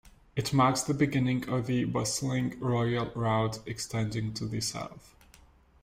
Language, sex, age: English, male, 19-29